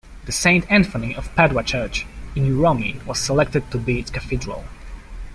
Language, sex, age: English, male, 19-29